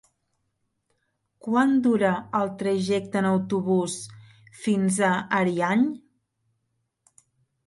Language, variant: Catalan, Central